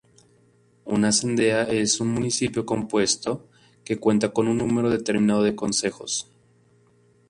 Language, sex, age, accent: Spanish, male, 19-29, México